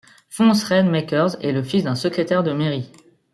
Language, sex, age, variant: French, female, 30-39, Français de métropole